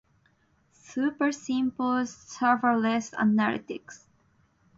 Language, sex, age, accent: English, female, 19-29, United States English